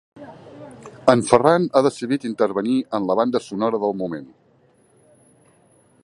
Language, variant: Catalan, Central